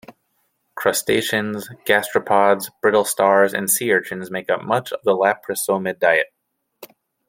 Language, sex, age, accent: English, male, 19-29, United States English